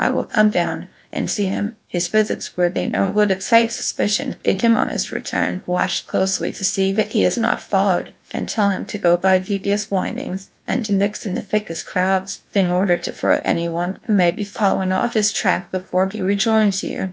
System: TTS, GlowTTS